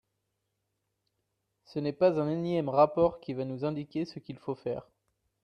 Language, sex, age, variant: French, male, 19-29, Français de métropole